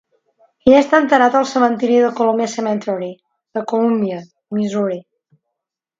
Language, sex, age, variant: Catalan, female, 50-59, Central